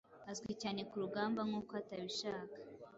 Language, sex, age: Kinyarwanda, female, 19-29